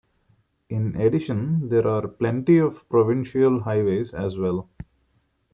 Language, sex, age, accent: English, male, 19-29, India and South Asia (India, Pakistan, Sri Lanka)